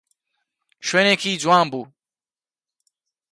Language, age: Central Kurdish, 19-29